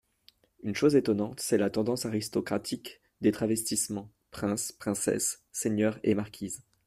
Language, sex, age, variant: French, male, 19-29, Français de métropole